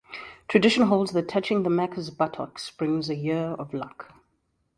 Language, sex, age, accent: English, female, 30-39, Southern African (South Africa, Zimbabwe, Namibia)